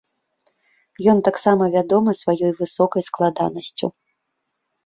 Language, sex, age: Belarusian, female, 30-39